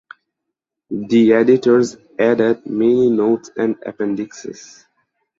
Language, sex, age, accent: English, male, 19-29, United States English